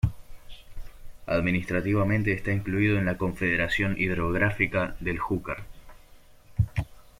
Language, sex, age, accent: Spanish, male, 19-29, Rioplatense: Argentina, Uruguay, este de Bolivia, Paraguay